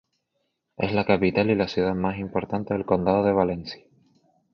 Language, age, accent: Spanish, 19-29, España: Islas Canarias